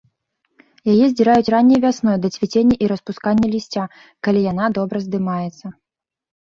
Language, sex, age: Belarusian, female, 19-29